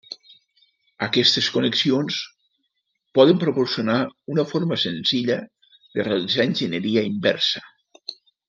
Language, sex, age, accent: Catalan, male, 50-59, valencià